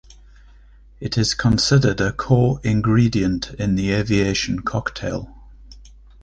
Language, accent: English, England English